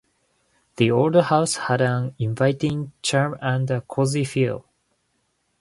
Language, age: Japanese, 19-29